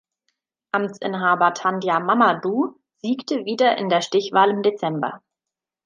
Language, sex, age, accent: German, female, 30-39, Deutschland Deutsch